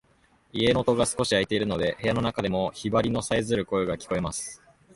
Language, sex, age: Japanese, male, 19-29